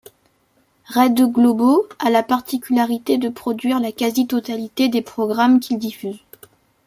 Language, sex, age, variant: French, female, under 19, Français de métropole